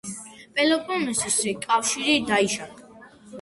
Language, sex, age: Georgian, female, under 19